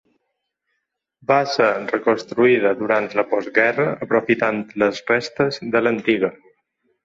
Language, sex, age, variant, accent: Catalan, male, 40-49, Balear, balear